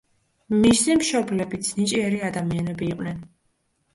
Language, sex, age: Georgian, female, under 19